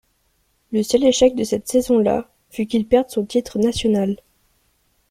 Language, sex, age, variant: French, female, under 19, Français de métropole